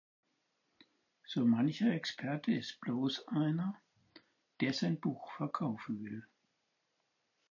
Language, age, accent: German, 70-79, Deutschland Deutsch